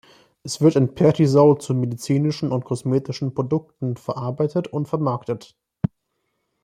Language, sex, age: German, male, 19-29